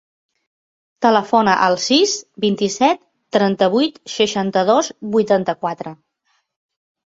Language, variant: Catalan, Central